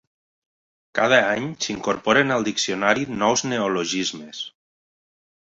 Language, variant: Catalan, Nord-Occidental